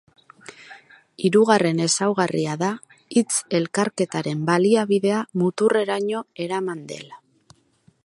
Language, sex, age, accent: Basque, female, 40-49, Mendebalekoa (Araba, Bizkaia, Gipuzkoako mendebaleko herri batzuk)